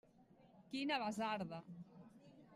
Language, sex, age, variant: Catalan, female, 50-59, Central